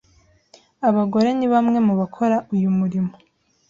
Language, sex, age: Kinyarwanda, female, 19-29